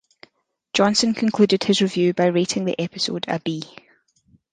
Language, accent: English, Scottish English